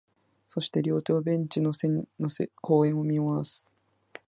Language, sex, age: Japanese, female, 90+